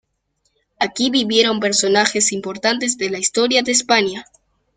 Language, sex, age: Spanish, male, under 19